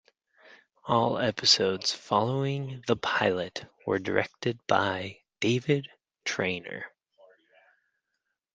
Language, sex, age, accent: English, male, 19-29, United States English